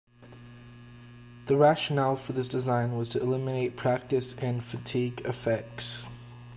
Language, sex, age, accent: English, male, 19-29, United States English